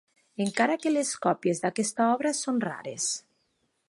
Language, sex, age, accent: Catalan, female, 30-39, Lleidatà